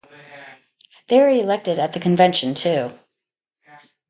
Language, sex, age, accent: English, female, 60-69, United States English